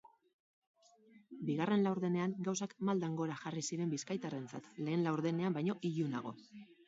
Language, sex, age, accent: Basque, female, 40-49, Mendebalekoa (Araba, Bizkaia, Gipuzkoako mendebaleko herri batzuk)